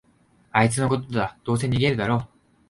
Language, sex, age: Japanese, male, 19-29